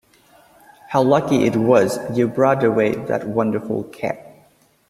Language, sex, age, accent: English, male, 19-29, United States English